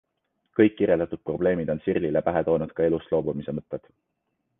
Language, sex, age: Estonian, male, 19-29